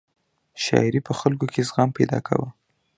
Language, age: Pashto, under 19